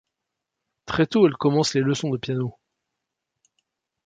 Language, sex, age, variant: French, male, 60-69, Français de métropole